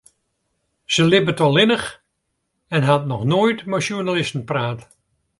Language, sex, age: Western Frisian, male, 70-79